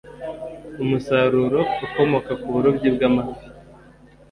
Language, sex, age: Kinyarwanda, male, 19-29